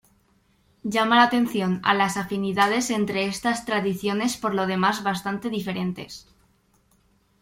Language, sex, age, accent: Spanish, female, under 19, España: Norte peninsular (Asturias, Castilla y León, Cantabria, País Vasco, Navarra, Aragón, La Rioja, Guadalajara, Cuenca)